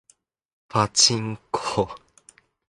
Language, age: Japanese, 19-29